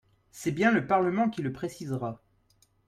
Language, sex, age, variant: French, male, 19-29, Français de métropole